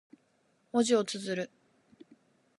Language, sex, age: Japanese, female, 19-29